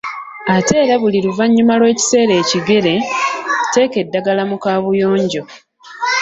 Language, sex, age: Ganda, female, 30-39